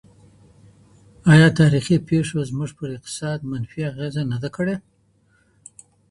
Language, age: Pashto, 60-69